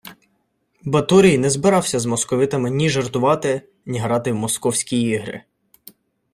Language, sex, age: Ukrainian, male, under 19